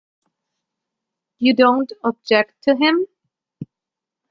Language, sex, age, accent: English, female, 30-39, United States English